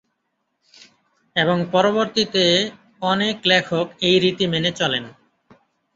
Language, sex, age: Bengali, male, 30-39